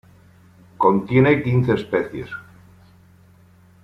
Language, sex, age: Spanish, male, 50-59